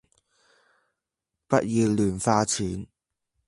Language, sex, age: Cantonese, male, under 19